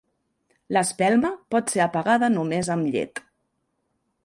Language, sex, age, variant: Catalan, female, 40-49, Central